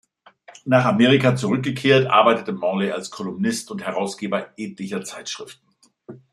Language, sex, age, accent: German, male, 50-59, Deutschland Deutsch